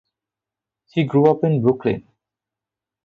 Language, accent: English, India and South Asia (India, Pakistan, Sri Lanka)